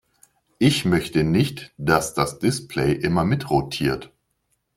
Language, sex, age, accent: German, male, 40-49, Deutschland Deutsch